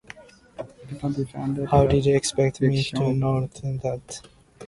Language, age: English, 19-29